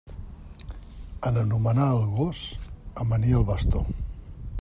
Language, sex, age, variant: Catalan, male, 60-69, Central